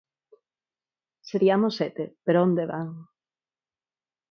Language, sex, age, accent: Galician, female, 30-39, Neofalante